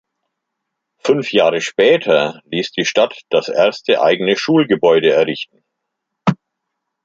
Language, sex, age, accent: German, male, 50-59, Deutschland Deutsch